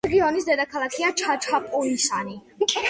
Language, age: Georgian, 30-39